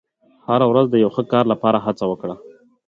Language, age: Pashto, 30-39